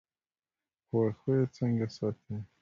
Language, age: Pashto, 19-29